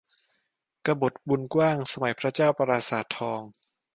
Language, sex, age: Thai, male, under 19